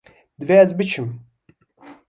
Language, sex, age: Kurdish, male, 19-29